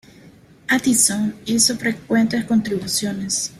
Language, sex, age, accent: Spanish, female, 19-29, México